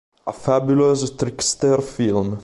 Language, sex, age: Italian, male, 19-29